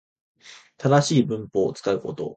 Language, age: Japanese, 19-29